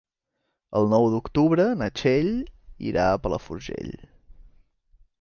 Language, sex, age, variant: Catalan, male, 19-29, Central